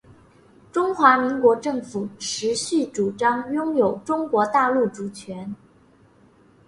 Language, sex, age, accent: Chinese, female, 19-29, 出生地：北京市